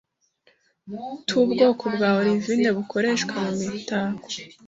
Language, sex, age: Kinyarwanda, female, 30-39